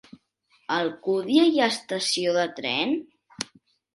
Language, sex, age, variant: Catalan, male, under 19, Central